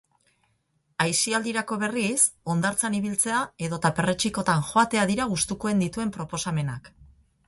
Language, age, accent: Basque, 50-59, Erdialdekoa edo Nafarra (Gipuzkoa, Nafarroa)